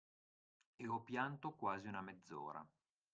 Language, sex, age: Italian, male, 50-59